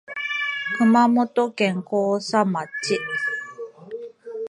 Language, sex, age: Japanese, female, 30-39